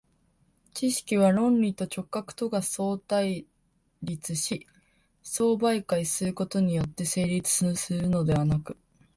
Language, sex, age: Japanese, female, under 19